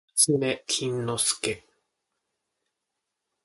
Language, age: Japanese, 19-29